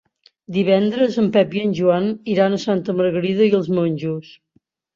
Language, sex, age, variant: Catalan, female, 70-79, Central